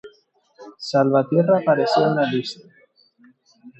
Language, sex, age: Spanish, male, 19-29